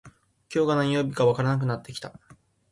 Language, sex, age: Japanese, male, 19-29